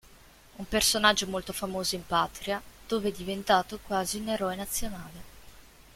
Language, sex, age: Italian, female, 19-29